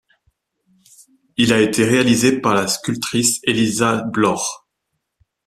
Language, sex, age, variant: French, male, 19-29, Français de métropole